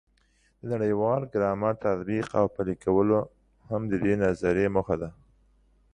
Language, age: Pashto, 40-49